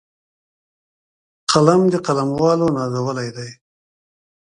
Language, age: Pashto, 60-69